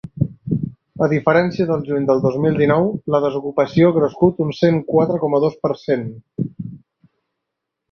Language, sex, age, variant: Catalan, male, 30-39, Central